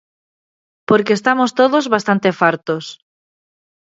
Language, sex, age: Galician, female, 30-39